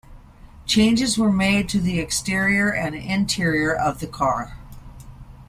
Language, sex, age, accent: English, female, 50-59, United States English